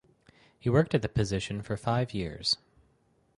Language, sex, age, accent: English, male, 30-39, United States English